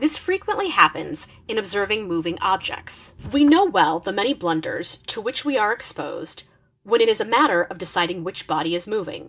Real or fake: real